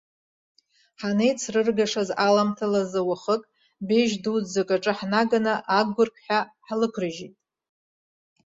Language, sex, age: Abkhazian, female, 40-49